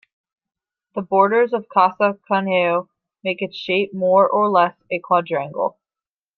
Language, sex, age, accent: English, female, 19-29, United States English